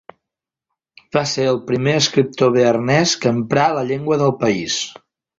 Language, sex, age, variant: Catalan, male, 40-49, Central